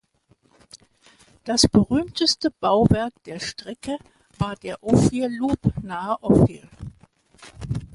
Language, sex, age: German, female, 70-79